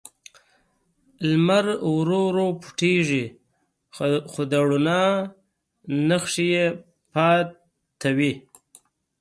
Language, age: Pashto, 30-39